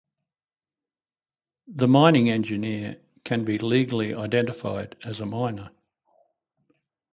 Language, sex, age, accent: English, male, 60-69, Australian English